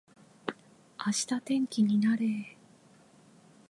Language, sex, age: Japanese, female, 30-39